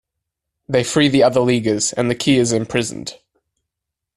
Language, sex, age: English, male, 19-29